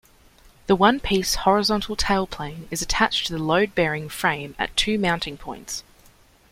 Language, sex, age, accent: English, female, 19-29, Australian English